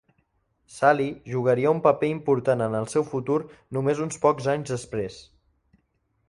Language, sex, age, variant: Catalan, male, under 19, Central